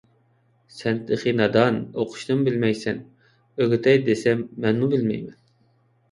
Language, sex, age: Uyghur, male, 19-29